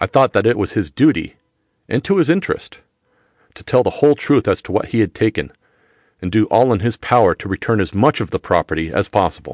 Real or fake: real